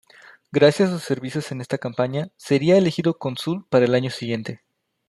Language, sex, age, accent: Spanish, male, 30-39, México